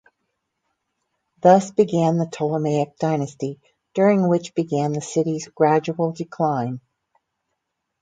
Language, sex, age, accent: English, female, 60-69, United States English